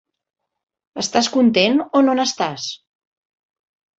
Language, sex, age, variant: Catalan, female, 50-59, Central